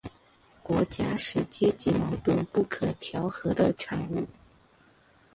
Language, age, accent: Chinese, under 19, 出生地：福建省